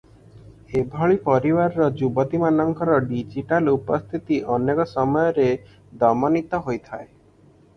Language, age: Odia, 19-29